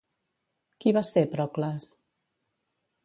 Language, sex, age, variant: Catalan, female, 50-59, Central